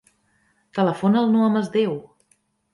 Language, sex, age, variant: Catalan, female, 30-39, Central